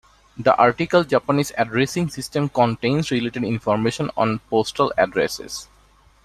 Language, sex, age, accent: English, male, 19-29, India and South Asia (India, Pakistan, Sri Lanka)